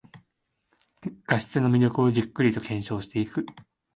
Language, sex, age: Japanese, male, 19-29